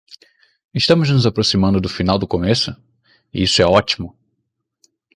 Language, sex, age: Portuguese, male, 19-29